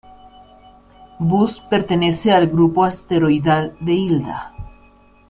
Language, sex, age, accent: Spanish, female, 50-59, Andino-Pacífico: Colombia, Perú, Ecuador, oeste de Bolivia y Venezuela andina